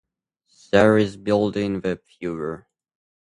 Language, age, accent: English, under 19, United States English